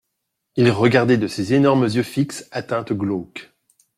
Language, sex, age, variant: French, male, 40-49, Français de métropole